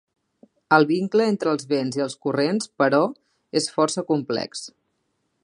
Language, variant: Catalan, Central